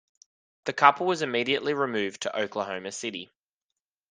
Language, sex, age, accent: English, male, 19-29, Australian English